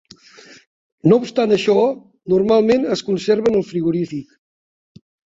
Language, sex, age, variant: Catalan, male, 60-69, Septentrional